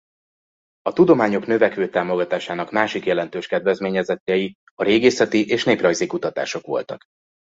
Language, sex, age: Hungarian, male, 30-39